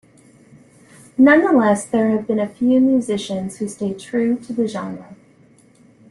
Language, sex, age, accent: English, female, 50-59, United States English